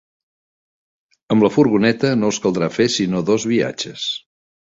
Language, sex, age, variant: Catalan, male, 60-69, Central